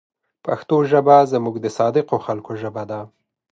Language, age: Pashto, 30-39